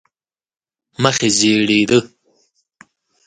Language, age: Pashto, 19-29